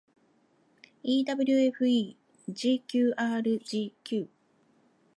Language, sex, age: Japanese, female, 50-59